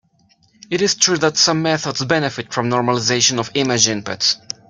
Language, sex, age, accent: English, male, 30-39, United States English